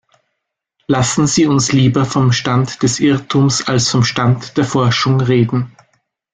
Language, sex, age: German, male, 30-39